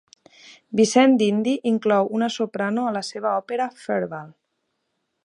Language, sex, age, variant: Catalan, female, 30-39, Central